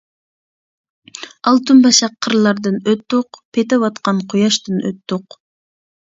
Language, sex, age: Uyghur, female, 19-29